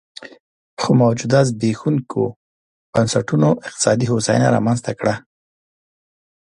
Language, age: Pashto, 30-39